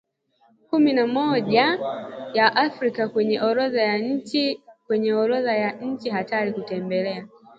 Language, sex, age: Swahili, female, 19-29